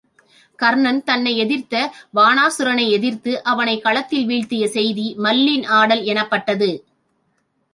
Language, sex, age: Tamil, female, 40-49